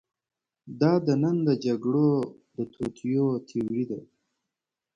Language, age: Pashto, 19-29